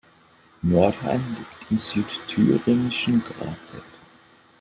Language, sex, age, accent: German, male, 30-39, Deutschland Deutsch